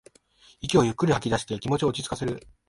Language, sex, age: Japanese, male, 19-29